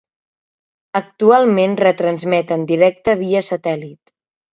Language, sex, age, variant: Catalan, male, under 19, Central